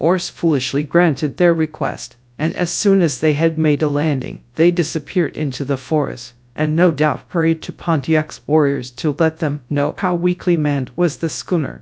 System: TTS, GradTTS